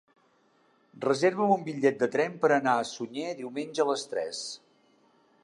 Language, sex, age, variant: Catalan, male, 60-69, Central